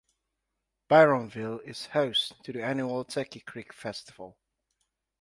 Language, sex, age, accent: English, male, 19-29, England English